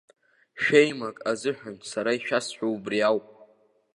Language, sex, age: Abkhazian, male, under 19